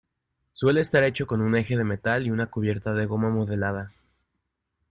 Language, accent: Spanish, México